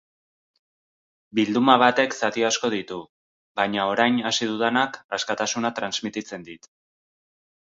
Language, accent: Basque, Erdialdekoa edo Nafarra (Gipuzkoa, Nafarroa)